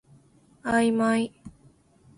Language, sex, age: Japanese, female, 19-29